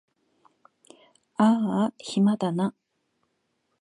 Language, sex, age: Japanese, female, 50-59